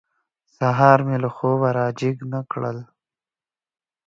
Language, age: Pashto, 19-29